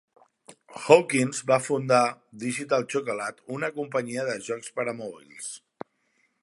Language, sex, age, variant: Catalan, male, 30-39, Central